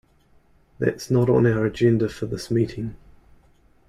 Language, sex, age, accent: English, male, 40-49, New Zealand English